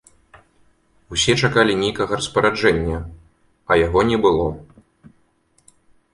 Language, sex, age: Belarusian, male, 19-29